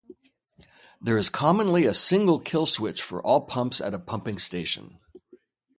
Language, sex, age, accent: English, male, 50-59, United States English